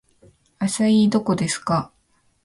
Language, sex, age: Japanese, female, 19-29